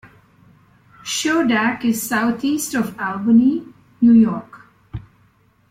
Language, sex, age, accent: English, female, 60-69, India and South Asia (India, Pakistan, Sri Lanka)